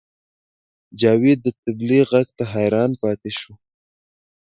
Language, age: Pashto, 19-29